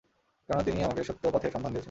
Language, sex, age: Bengali, male, 19-29